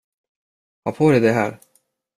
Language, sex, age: Swedish, male, under 19